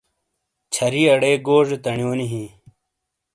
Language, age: Shina, 30-39